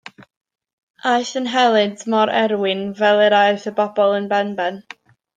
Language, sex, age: Welsh, female, 19-29